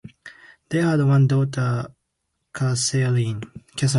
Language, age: English, 19-29